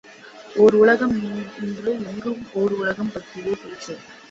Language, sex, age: Tamil, female, 19-29